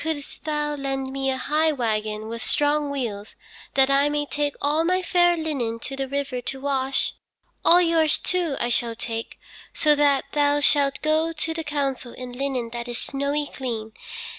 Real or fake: real